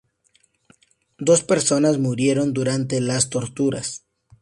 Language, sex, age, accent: Spanish, male, 19-29, México